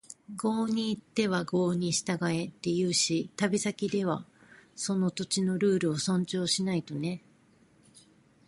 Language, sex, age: Japanese, female, 50-59